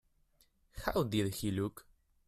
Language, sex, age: English, male, 19-29